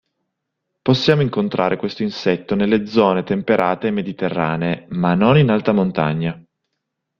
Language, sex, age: Italian, male, 30-39